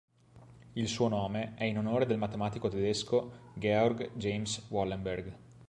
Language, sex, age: Italian, male, 19-29